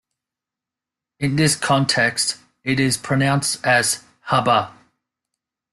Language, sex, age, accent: English, male, 19-29, Australian English